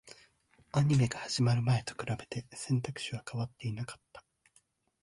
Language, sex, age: Japanese, male, 19-29